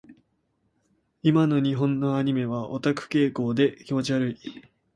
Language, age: Japanese, 19-29